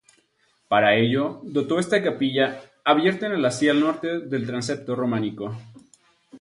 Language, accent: Spanish, México